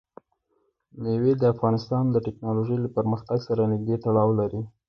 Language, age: Pashto, 19-29